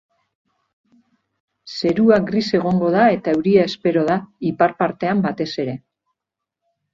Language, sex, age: Basque, female, 40-49